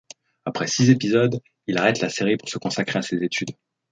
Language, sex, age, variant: French, male, 19-29, Français de métropole